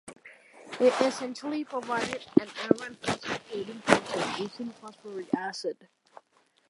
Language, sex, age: English, male, under 19